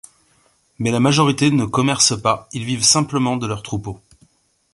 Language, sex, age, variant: French, male, 40-49, Français de métropole